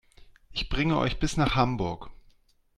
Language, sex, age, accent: German, male, 40-49, Deutschland Deutsch